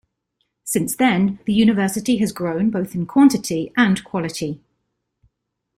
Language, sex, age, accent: English, female, 40-49, England English